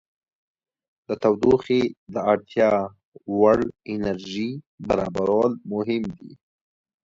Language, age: Pashto, 19-29